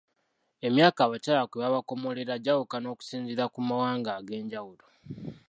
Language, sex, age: Ganda, male, 19-29